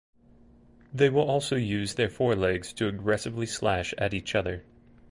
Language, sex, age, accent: English, male, 30-39, United States English